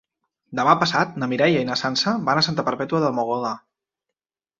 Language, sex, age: Catalan, male, 40-49